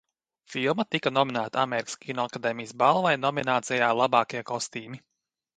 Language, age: Latvian, 30-39